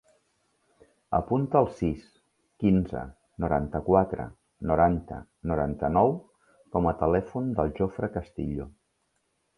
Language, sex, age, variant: Catalan, male, 60-69, Central